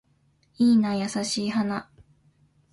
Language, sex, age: Japanese, female, 19-29